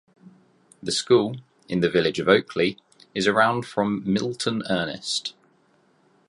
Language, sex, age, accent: English, male, 19-29, England English